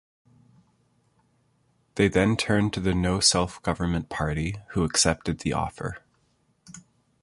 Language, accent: English, Canadian English